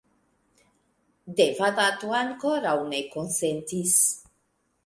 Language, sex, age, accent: Esperanto, female, 50-59, Internacia